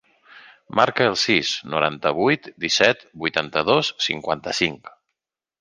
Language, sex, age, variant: Catalan, male, 30-39, Nord-Occidental